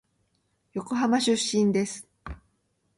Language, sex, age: Japanese, female, 50-59